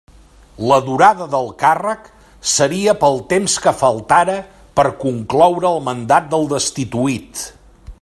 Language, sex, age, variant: Catalan, male, 60-69, Central